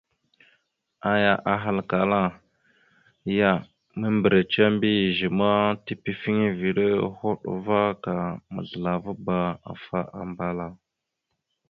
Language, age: Mada (Cameroon), 19-29